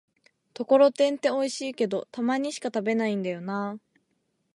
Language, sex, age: Japanese, female, 19-29